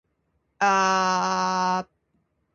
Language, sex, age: Japanese, female, 19-29